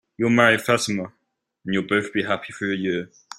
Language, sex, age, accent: English, male, under 19, England English